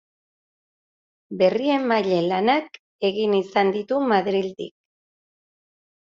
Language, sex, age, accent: Basque, female, 50-59, Erdialdekoa edo Nafarra (Gipuzkoa, Nafarroa)